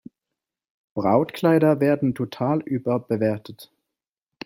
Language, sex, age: German, male, 30-39